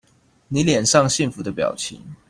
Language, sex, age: Chinese, male, 19-29